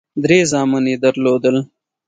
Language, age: Pashto, 30-39